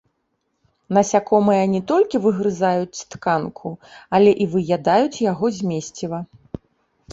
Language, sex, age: Belarusian, female, 30-39